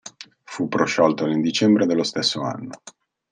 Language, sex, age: Italian, male, 40-49